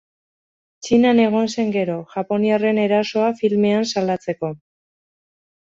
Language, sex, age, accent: Basque, female, 50-59, Mendebalekoa (Araba, Bizkaia, Gipuzkoako mendebaleko herri batzuk)